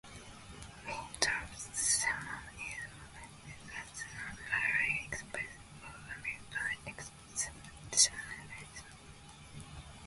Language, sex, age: English, female, 19-29